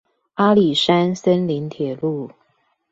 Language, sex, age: Chinese, female, 50-59